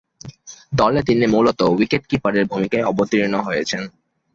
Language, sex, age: Bengali, male, 19-29